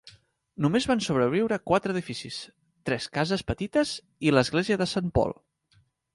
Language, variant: Catalan, Central